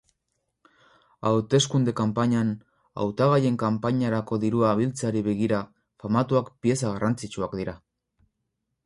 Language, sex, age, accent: Basque, male, 19-29, Mendebalekoa (Araba, Bizkaia, Gipuzkoako mendebaleko herri batzuk)